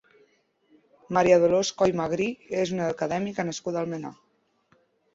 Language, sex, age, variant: Catalan, female, 19-29, Nord-Occidental